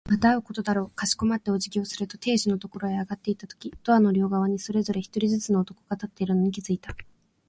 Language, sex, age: Japanese, female, 19-29